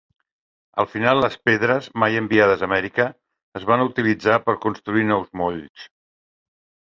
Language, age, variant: Catalan, 60-69, Central